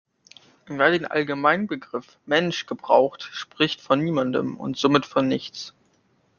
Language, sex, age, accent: German, male, under 19, Deutschland Deutsch